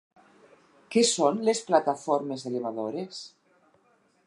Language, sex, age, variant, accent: Catalan, female, 60-69, Nord-Occidental, nord-occidental